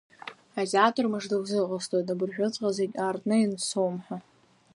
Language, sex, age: Abkhazian, female, under 19